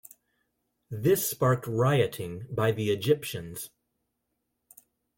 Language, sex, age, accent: English, male, 40-49, United States English